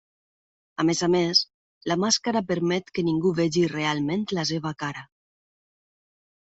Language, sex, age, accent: Catalan, female, 40-49, valencià